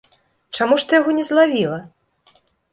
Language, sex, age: Belarusian, female, 19-29